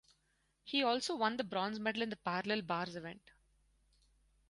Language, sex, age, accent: English, female, 19-29, India and South Asia (India, Pakistan, Sri Lanka)